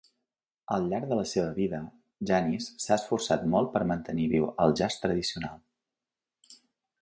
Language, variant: Catalan, Nord-Occidental